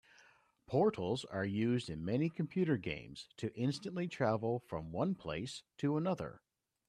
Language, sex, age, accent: English, male, 40-49, Canadian English